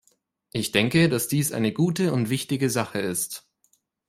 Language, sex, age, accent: German, male, 19-29, Deutschland Deutsch